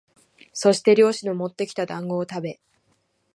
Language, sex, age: Japanese, female, 19-29